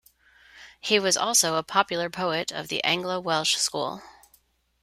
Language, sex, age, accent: English, female, 40-49, United States English